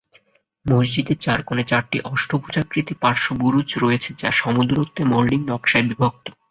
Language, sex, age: Bengali, male, 19-29